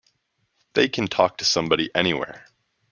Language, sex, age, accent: English, male, 19-29, Canadian English